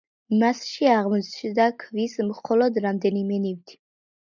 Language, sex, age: Georgian, female, under 19